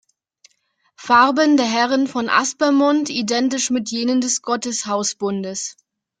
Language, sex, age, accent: German, female, 19-29, Deutschland Deutsch